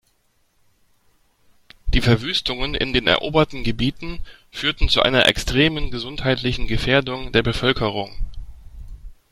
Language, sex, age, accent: German, male, 30-39, Deutschland Deutsch